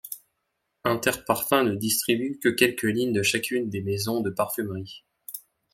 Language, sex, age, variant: French, male, 19-29, Français de métropole